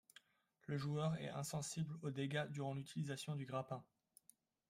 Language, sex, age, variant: French, male, 19-29, Français de métropole